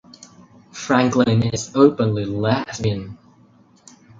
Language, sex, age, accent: English, male, under 19, United States English